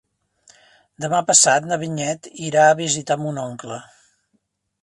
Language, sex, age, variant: Catalan, male, 60-69, Central